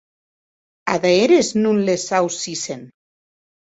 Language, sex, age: Occitan, female, 40-49